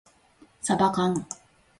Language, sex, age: Japanese, female, 50-59